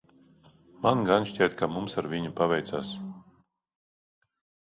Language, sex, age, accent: Latvian, male, 40-49, Krievu